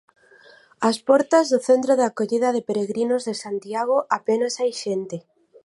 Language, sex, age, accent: Galician, female, 30-39, Atlántico (seseo e gheada)